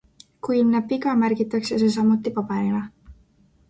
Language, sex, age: Estonian, female, 19-29